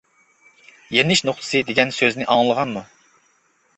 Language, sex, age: Uyghur, male, 40-49